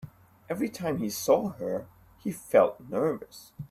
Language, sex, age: English, male, 19-29